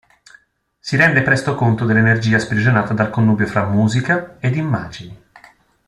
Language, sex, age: Italian, male, 19-29